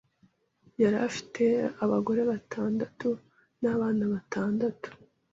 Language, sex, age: Kinyarwanda, female, 30-39